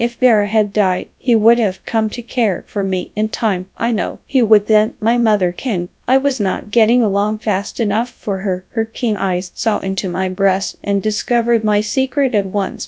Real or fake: fake